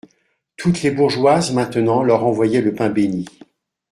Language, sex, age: French, male, 60-69